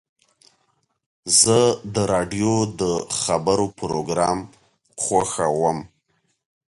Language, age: Pashto, 30-39